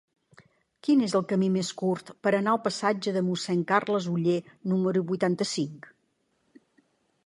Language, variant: Catalan, Central